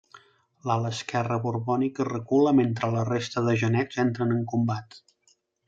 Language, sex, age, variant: Catalan, male, 30-39, Central